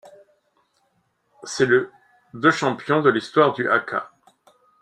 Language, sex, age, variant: French, male, 50-59, Français de métropole